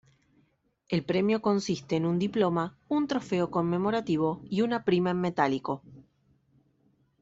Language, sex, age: Spanish, female, 30-39